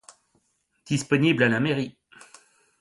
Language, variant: French, Français de métropole